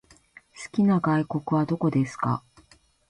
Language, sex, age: Japanese, female, 50-59